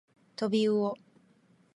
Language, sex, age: Japanese, female, 19-29